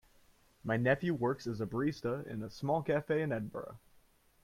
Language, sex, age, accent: English, male, 19-29, United States English